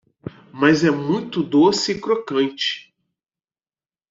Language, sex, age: Portuguese, male, 40-49